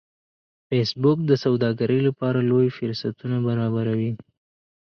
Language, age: Pashto, 19-29